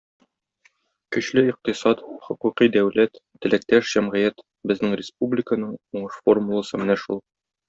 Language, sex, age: Tatar, male, 30-39